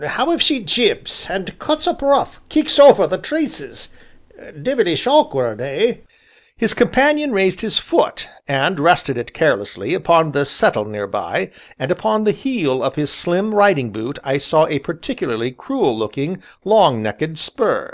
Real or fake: real